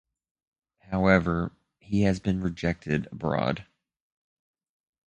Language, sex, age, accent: English, male, 30-39, United States English